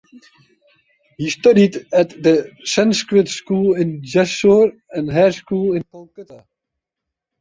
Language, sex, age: English, male, 30-39